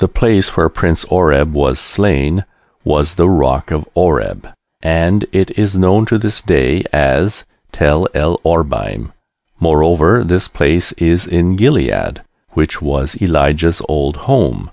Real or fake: real